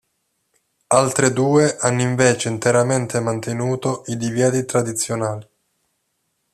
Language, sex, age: Italian, male, 19-29